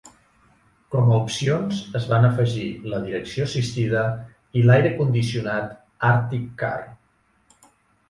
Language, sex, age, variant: Catalan, male, 40-49, Central